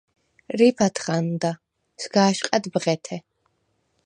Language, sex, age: Svan, female, 19-29